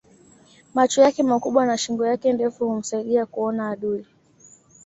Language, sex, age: Swahili, female, 19-29